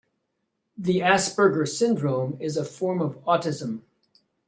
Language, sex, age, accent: English, male, 60-69, Canadian English